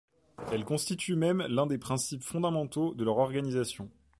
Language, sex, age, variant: French, male, 19-29, Français de métropole